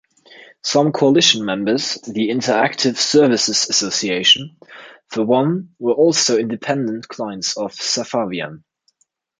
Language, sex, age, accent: English, male, under 19, England English